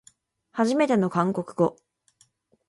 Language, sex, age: Japanese, female, 19-29